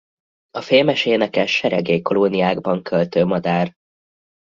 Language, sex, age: Hungarian, male, under 19